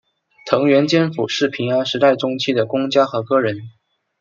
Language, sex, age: Chinese, male, 19-29